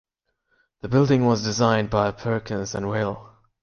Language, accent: English, United States English